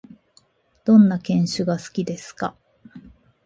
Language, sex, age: Japanese, female, 40-49